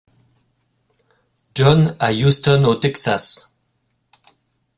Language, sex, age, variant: French, male, 50-59, Français de métropole